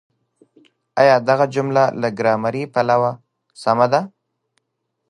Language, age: Pashto, 30-39